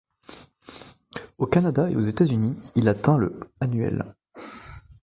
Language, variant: French, Français de métropole